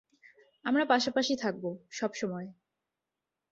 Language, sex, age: Bengali, female, 19-29